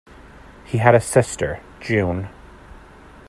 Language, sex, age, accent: English, male, 19-29, United States English